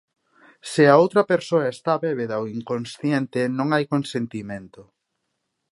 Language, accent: Galician, Normativo (estándar)